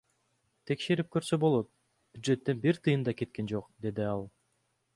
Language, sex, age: Kyrgyz, male, 19-29